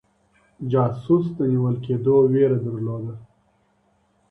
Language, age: Pashto, 30-39